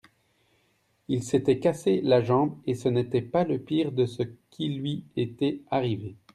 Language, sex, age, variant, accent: French, male, 30-39, Français d'Europe, Français de Belgique